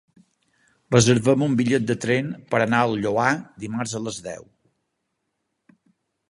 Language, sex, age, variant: Catalan, male, 60-69, Balear